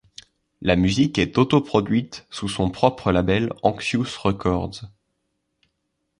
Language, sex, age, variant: French, male, under 19, Français de métropole